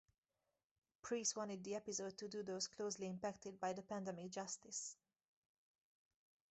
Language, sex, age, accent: English, female, 19-29, United States English